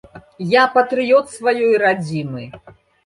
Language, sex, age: Belarusian, female, 60-69